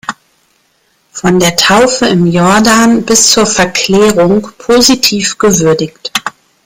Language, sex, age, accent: German, female, 40-49, Deutschland Deutsch